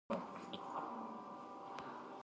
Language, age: Pashto, 19-29